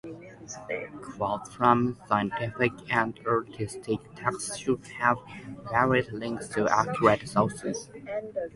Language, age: English, 19-29